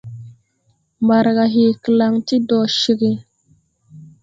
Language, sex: Tupuri, female